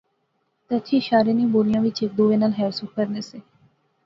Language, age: Pahari-Potwari, 19-29